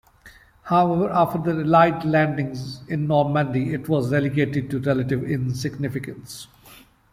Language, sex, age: English, male, 50-59